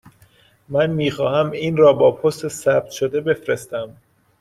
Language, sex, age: Persian, male, 30-39